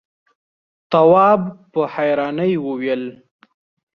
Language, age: Pashto, 19-29